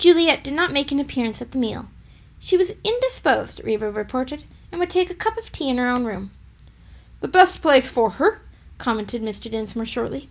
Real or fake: real